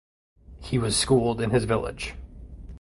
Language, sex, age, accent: English, male, 19-29, United States English